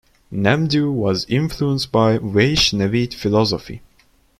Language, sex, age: English, male, 19-29